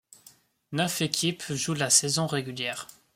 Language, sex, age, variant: French, male, 19-29, Français de métropole